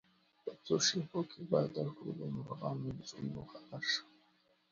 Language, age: Pashto, 19-29